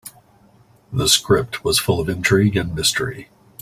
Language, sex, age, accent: English, male, 40-49, United States English